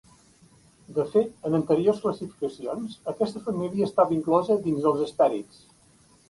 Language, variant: Catalan, Central